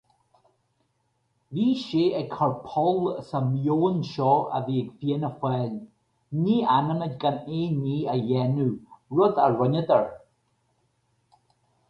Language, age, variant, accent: Irish, 50-59, Gaeilge Uladh, Cainteoir dúchais, Gaeltacht